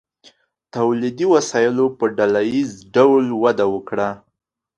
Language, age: Pashto, 19-29